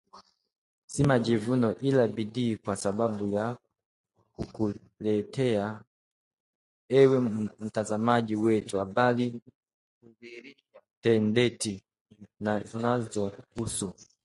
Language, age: Swahili, 19-29